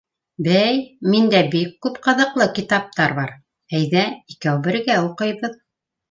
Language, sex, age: Bashkir, female, 50-59